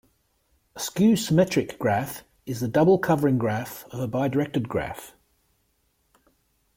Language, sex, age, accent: English, male, 50-59, Australian English